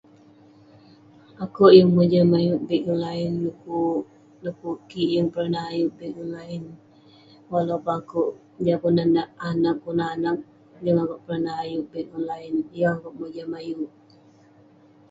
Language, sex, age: Western Penan, female, 19-29